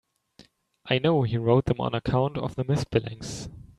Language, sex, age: English, male, 19-29